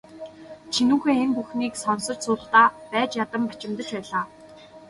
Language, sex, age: Mongolian, female, 19-29